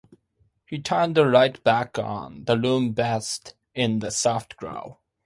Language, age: English, 19-29